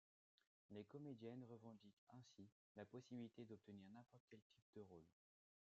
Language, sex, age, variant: French, male, under 19, Français de métropole